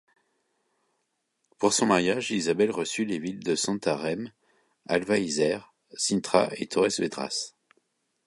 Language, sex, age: French, male, 40-49